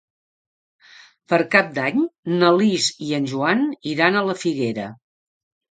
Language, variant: Catalan, Central